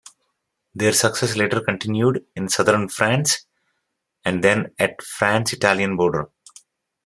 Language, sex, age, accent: English, male, 40-49, United States English